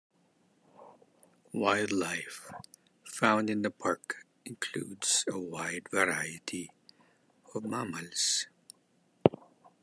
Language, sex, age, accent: English, male, 50-59, Filipino